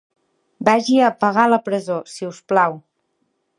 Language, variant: Catalan, Central